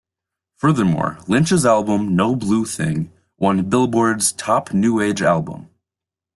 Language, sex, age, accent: English, male, 19-29, United States English